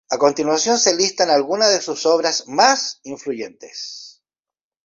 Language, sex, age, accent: Spanish, male, 50-59, Chileno: Chile, Cuyo